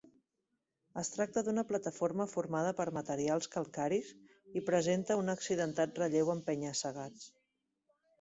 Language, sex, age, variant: Catalan, female, 30-39, Central